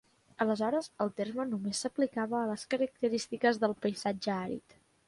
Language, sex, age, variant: Catalan, female, 19-29, Central